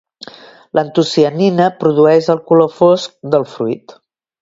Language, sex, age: Catalan, female, 50-59